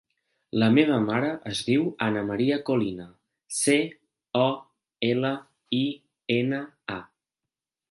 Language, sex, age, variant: Catalan, male, 19-29, Central